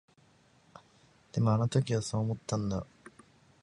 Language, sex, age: Japanese, male, 19-29